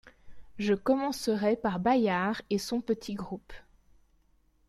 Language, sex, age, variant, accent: French, female, 19-29, Français d'Europe, Français de Belgique